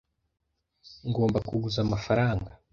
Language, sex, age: Kinyarwanda, male, under 19